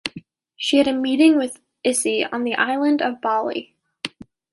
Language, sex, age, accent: English, female, 19-29, United States English